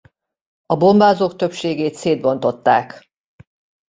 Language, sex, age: Hungarian, female, 40-49